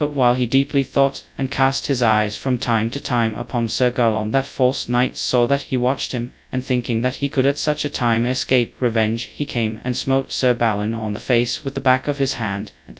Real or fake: fake